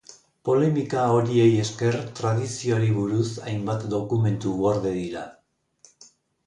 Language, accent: Basque, Erdialdekoa edo Nafarra (Gipuzkoa, Nafarroa)